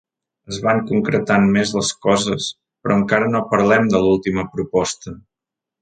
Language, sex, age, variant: Catalan, male, 30-39, Central